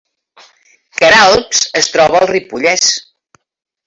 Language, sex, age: Catalan, female, 70-79